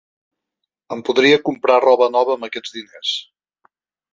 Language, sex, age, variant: Catalan, male, 50-59, Nord-Occidental